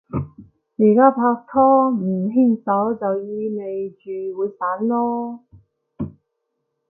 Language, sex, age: Cantonese, female, 19-29